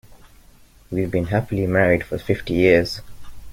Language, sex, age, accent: English, male, 19-29, England English